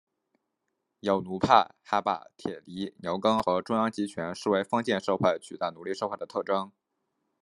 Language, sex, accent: Chinese, male, 出生地：河南省